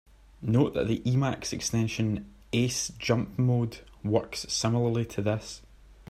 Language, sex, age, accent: English, male, 19-29, Scottish English